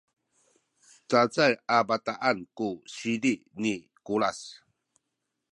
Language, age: Sakizaya, 60-69